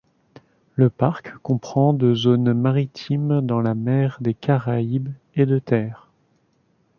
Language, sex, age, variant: French, male, 30-39, Français de métropole